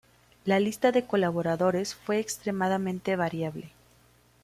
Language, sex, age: Spanish, female, 19-29